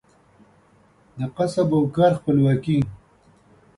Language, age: Pashto, 50-59